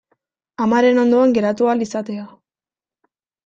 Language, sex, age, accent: Basque, female, 19-29, Mendebalekoa (Araba, Bizkaia, Gipuzkoako mendebaleko herri batzuk)